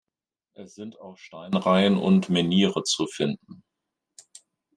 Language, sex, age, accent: German, male, 50-59, Deutschland Deutsch